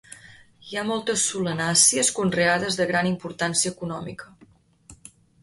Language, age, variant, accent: Catalan, 40-49, Central, central